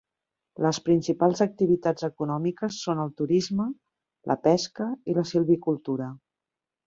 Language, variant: Catalan, Central